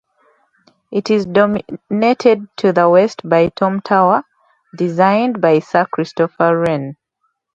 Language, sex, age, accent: English, female, 19-29, England English